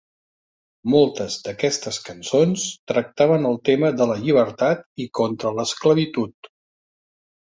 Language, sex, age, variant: Catalan, male, 50-59, Central